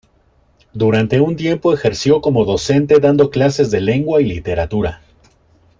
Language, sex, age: Spanish, male, 30-39